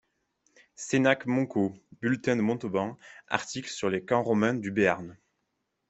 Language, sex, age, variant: French, male, 19-29, Français de métropole